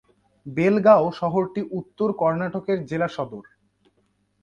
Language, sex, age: Bengali, male, under 19